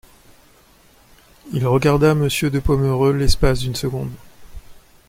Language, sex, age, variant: French, male, 40-49, Français de métropole